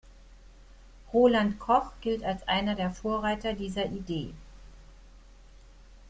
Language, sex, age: German, female, 50-59